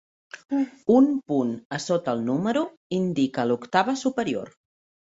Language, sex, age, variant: Catalan, female, 40-49, Septentrional